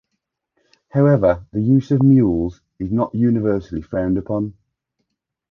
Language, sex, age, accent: English, male, 30-39, England English